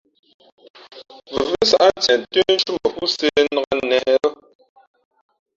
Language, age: Fe'fe', 50-59